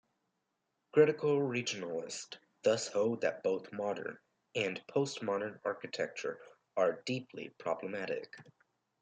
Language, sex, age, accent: English, male, under 19, United States English